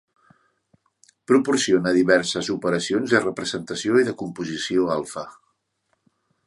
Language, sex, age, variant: Catalan, male, 50-59, Central